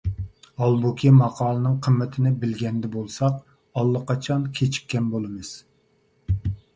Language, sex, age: Uyghur, male, 40-49